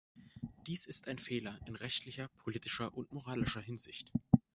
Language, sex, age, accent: German, male, 19-29, Deutschland Deutsch